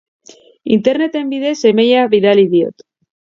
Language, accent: Basque, Mendebalekoa (Araba, Bizkaia, Gipuzkoako mendebaleko herri batzuk)